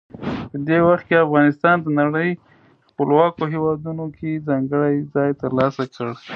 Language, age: Pashto, 30-39